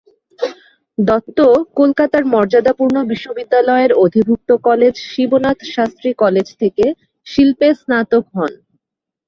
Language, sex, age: Bengali, female, 30-39